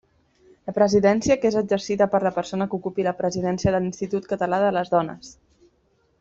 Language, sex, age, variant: Catalan, female, 19-29, Central